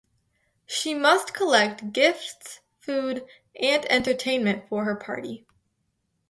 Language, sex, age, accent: English, female, under 19, United States English